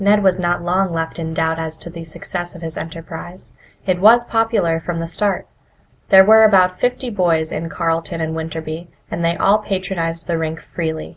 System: none